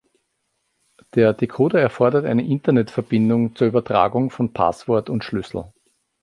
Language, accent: German, Österreichisches Deutsch